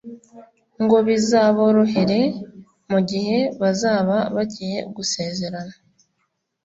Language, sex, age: Kinyarwanda, female, 30-39